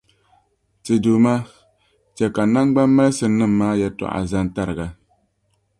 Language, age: Dagbani, 30-39